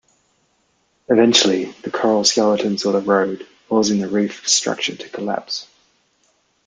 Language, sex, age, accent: English, male, 30-39, Australian English